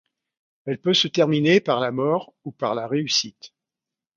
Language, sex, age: French, male, 60-69